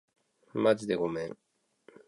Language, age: Japanese, 30-39